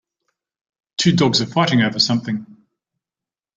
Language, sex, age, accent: English, male, 40-49, Australian English